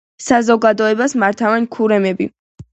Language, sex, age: Georgian, female, 19-29